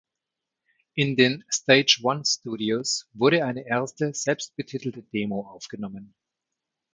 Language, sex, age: German, male, 40-49